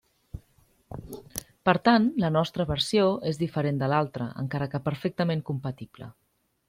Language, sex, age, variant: Catalan, female, 30-39, Central